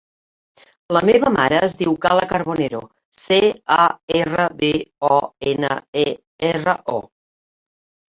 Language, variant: Catalan, Central